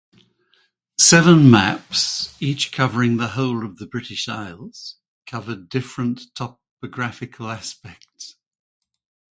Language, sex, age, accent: English, male, 60-69, England English